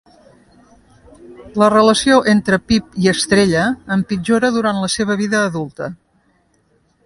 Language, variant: Catalan, Central